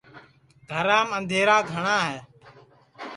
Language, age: Sansi, 19-29